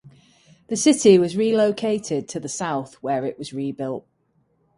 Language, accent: English, England English